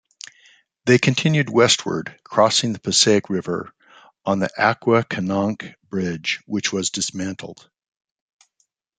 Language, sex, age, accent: English, male, 50-59, United States English